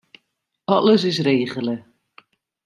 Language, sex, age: Western Frisian, female, 30-39